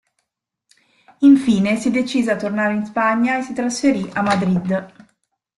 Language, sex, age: Italian, female, 40-49